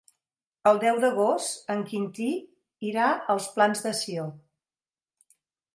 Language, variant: Catalan, Central